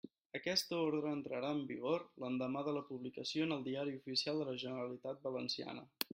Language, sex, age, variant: Catalan, male, 19-29, Central